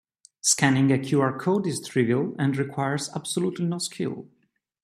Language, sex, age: English, male, 30-39